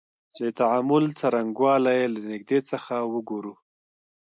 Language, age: Pashto, 30-39